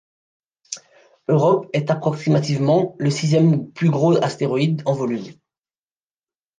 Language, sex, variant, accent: French, male, Français des départements et régions d'outre-mer, Français de La Réunion